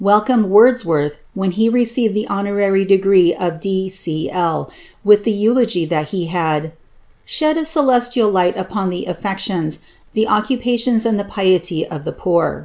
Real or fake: real